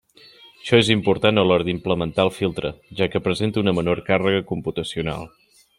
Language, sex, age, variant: Catalan, male, 30-39, Central